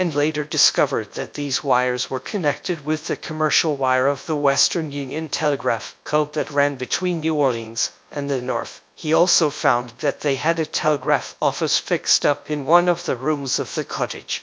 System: TTS, GradTTS